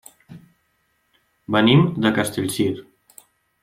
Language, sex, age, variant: Catalan, male, 19-29, Central